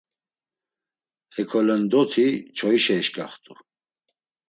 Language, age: Laz, 50-59